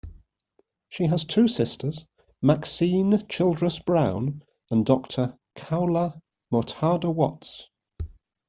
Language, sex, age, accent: English, male, 30-39, England English